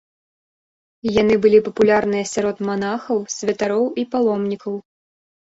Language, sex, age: Belarusian, female, 19-29